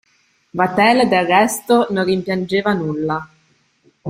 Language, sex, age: Italian, female, 30-39